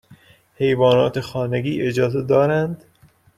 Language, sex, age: Persian, male, 30-39